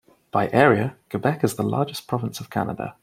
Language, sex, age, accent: English, male, 19-29, England English